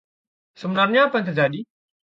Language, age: Indonesian, 19-29